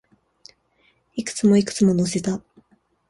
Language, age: Japanese, 19-29